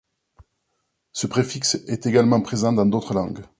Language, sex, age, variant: French, male, 40-49, Français de métropole